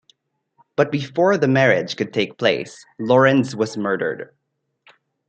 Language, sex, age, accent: English, male, 19-29, Filipino